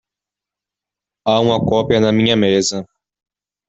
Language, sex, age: Portuguese, male, under 19